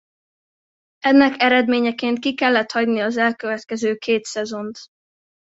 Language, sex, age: Hungarian, female, under 19